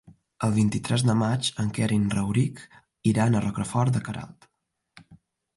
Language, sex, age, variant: Catalan, male, 19-29, Balear